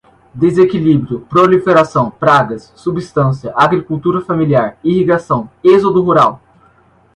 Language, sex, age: Portuguese, male, under 19